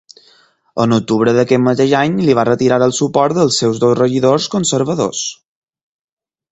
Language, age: Catalan, 19-29